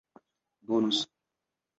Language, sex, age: Esperanto, male, 19-29